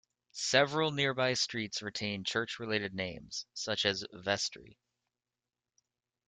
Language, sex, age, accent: English, male, 19-29, United States English